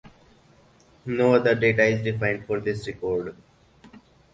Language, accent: English, India and South Asia (India, Pakistan, Sri Lanka)